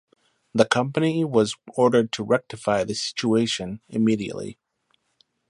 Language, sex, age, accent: English, male, 30-39, United States English